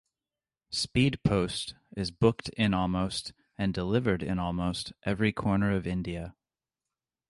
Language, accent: English, United States English